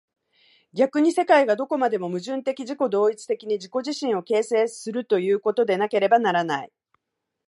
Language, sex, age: Japanese, female, 50-59